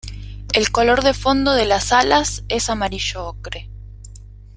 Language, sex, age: Spanish, female, 19-29